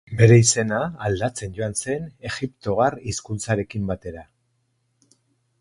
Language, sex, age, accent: Basque, male, 60-69, Erdialdekoa edo Nafarra (Gipuzkoa, Nafarroa)